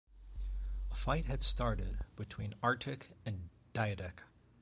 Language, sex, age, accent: English, male, 30-39, United States English